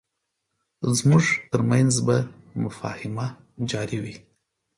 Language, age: Pashto, 30-39